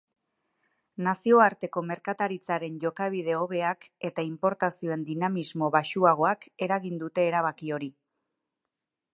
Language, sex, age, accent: Basque, female, 30-39, Erdialdekoa edo Nafarra (Gipuzkoa, Nafarroa)